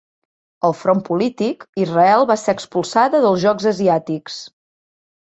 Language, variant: Catalan, Central